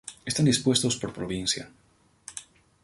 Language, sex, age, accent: Spanish, male, 30-39, Andino-Pacífico: Colombia, Perú, Ecuador, oeste de Bolivia y Venezuela andina